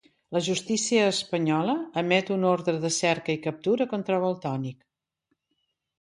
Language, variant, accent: Catalan, Central, central